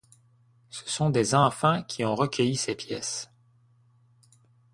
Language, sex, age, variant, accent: French, male, 19-29, Français d'Amérique du Nord, Français du Canada